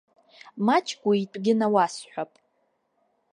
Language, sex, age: Abkhazian, female, 19-29